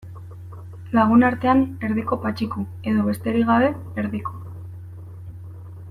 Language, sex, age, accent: Basque, female, 19-29, Erdialdekoa edo Nafarra (Gipuzkoa, Nafarroa)